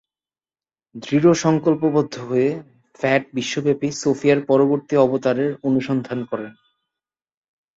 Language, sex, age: Bengali, male, 19-29